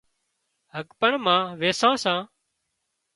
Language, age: Wadiyara Koli, 40-49